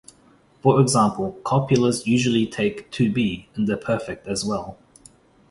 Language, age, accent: English, 19-29, New Zealand English